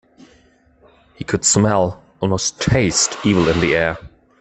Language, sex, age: English, male, 19-29